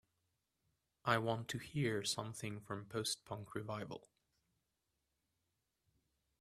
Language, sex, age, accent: English, male, 19-29, England English